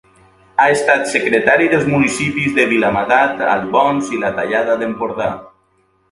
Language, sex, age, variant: Catalan, male, 40-49, Valencià meridional